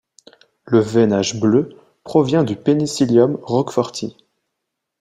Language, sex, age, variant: French, male, 19-29, Français de métropole